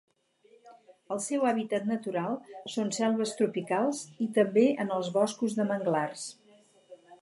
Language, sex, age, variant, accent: Catalan, female, 60-69, Central, Català central